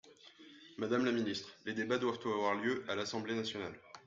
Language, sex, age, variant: French, male, 19-29, Français de métropole